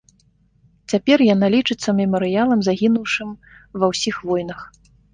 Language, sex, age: Belarusian, female, 30-39